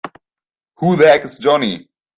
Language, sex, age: English, male, 19-29